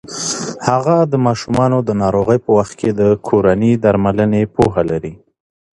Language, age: Pashto, 30-39